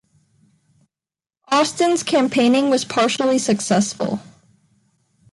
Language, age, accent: English, 19-29, United States English